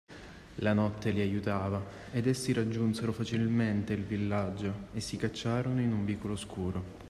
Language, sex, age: Italian, male, 19-29